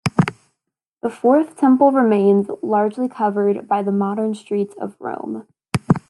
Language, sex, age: English, female, under 19